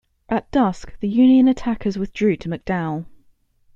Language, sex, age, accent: English, female, 19-29, England English